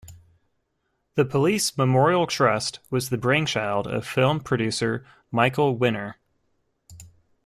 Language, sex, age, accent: English, male, 19-29, United States English